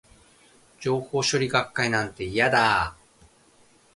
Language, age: Japanese, 40-49